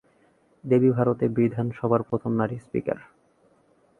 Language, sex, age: Bengali, male, 19-29